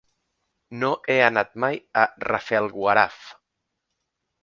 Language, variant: Catalan, Central